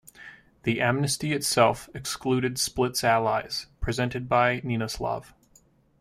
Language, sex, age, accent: English, male, 19-29, United States English